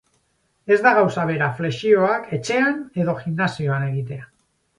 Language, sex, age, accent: Basque, male, 50-59, Mendebalekoa (Araba, Bizkaia, Gipuzkoako mendebaleko herri batzuk)